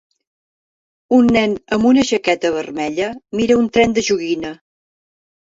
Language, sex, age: Catalan, female, 60-69